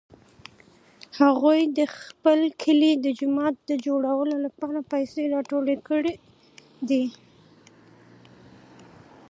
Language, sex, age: Pashto, female, 19-29